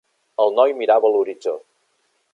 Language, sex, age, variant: Catalan, male, 40-49, Central